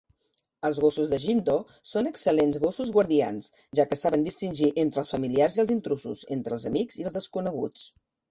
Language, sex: Catalan, female